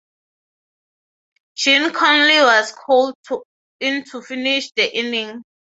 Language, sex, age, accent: English, female, 19-29, Southern African (South Africa, Zimbabwe, Namibia)